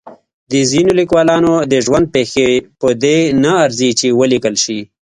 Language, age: Pashto, 40-49